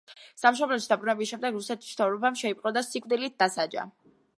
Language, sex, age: Georgian, female, under 19